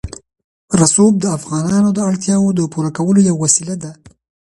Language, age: Pashto, 19-29